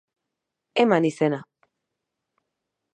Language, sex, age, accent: Basque, female, 30-39, Erdialdekoa edo Nafarra (Gipuzkoa, Nafarroa)